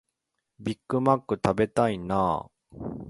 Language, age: Japanese, 40-49